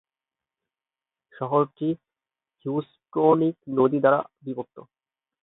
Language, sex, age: Bengali, male, 19-29